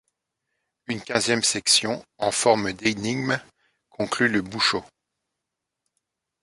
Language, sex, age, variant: French, male, 40-49, Français de métropole